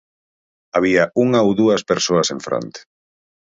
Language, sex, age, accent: Galician, male, 40-49, Central (gheada)